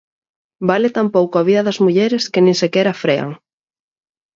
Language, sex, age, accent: Galician, female, 30-39, Normativo (estándar)